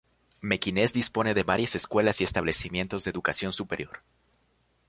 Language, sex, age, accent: Spanish, male, under 19, Andino-Pacífico: Colombia, Perú, Ecuador, oeste de Bolivia y Venezuela andina